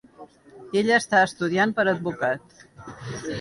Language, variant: Catalan, Central